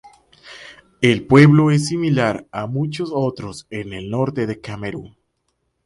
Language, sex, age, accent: Spanish, male, 19-29, Caribe: Cuba, Venezuela, Puerto Rico, República Dominicana, Panamá, Colombia caribeña, México caribeño, Costa del golfo de México